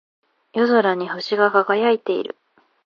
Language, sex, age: Japanese, female, 19-29